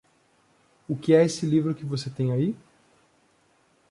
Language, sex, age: Portuguese, male, 19-29